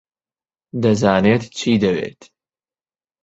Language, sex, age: Central Kurdish, male, 19-29